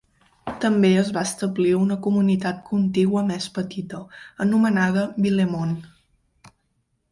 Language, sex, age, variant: Catalan, female, 19-29, Central